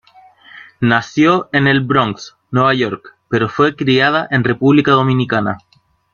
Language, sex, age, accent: Spanish, male, under 19, Chileno: Chile, Cuyo